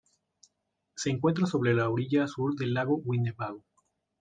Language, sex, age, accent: Spanish, male, 19-29, México